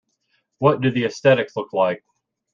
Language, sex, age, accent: English, male, 30-39, United States English